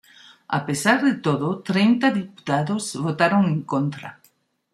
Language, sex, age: Spanish, female, 60-69